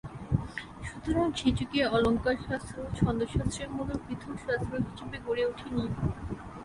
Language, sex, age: Bengali, female, 19-29